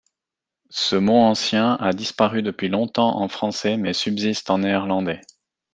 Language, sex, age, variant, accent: French, male, 30-39, Français d'Europe, Français de Suisse